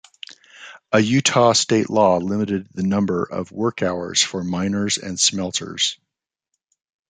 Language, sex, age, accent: English, male, 50-59, United States English